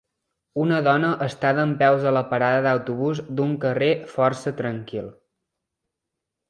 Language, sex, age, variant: Catalan, male, 19-29, Central